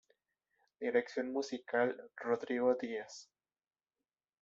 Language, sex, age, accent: Spanish, male, 19-29, México